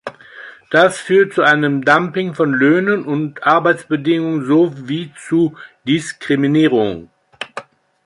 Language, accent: German, Deutschland Deutsch